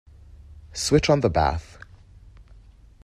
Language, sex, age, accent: English, male, 19-29, United States English